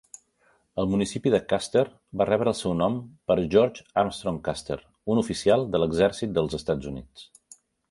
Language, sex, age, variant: Catalan, male, 50-59, Central